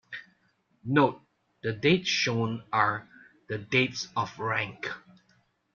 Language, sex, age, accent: English, male, 40-49, Malaysian English